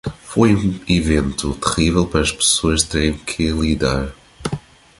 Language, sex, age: Portuguese, male, 19-29